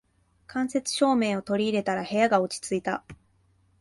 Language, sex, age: Japanese, female, 19-29